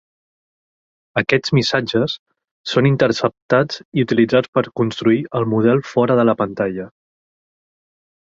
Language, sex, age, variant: Catalan, male, 30-39, Central